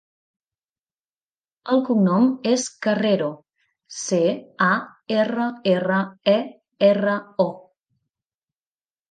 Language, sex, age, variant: Catalan, female, 30-39, Nord-Occidental